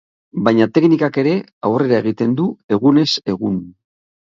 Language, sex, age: Basque, male, 60-69